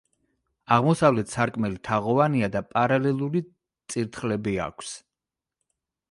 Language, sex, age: Georgian, male, 40-49